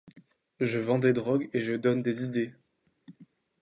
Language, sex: French, male